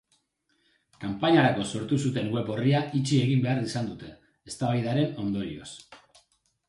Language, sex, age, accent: Basque, male, 30-39, Mendebalekoa (Araba, Bizkaia, Gipuzkoako mendebaleko herri batzuk)